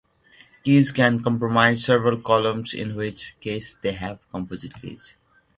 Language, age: English, 19-29